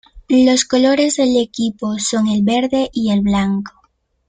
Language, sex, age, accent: Spanish, female, 19-29, América central